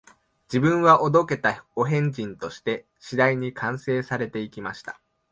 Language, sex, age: Japanese, male, 19-29